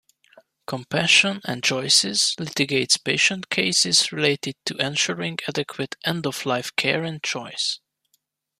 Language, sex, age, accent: English, male, 30-39, United States English